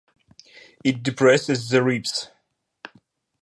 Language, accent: English, Ukrainian